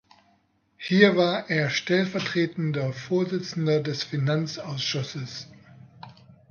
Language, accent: German, Deutschland Deutsch